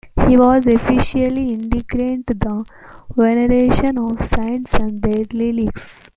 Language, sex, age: English, female, under 19